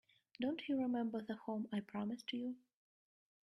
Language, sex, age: English, female, 19-29